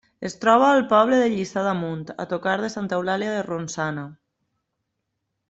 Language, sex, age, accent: Catalan, female, 30-39, valencià